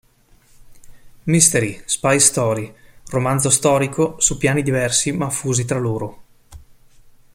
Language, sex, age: Italian, male, 40-49